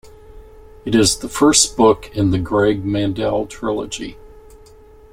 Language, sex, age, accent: English, male, 60-69, United States English